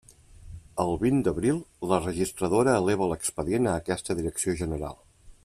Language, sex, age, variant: Catalan, male, 50-59, Central